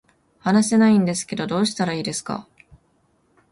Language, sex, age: Japanese, female, 19-29